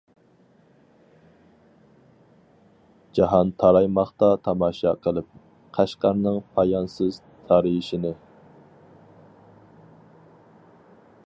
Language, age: Uyghur, 19-29